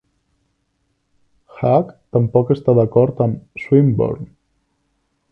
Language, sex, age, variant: Catalan, male, 19-29, Nord-Occidental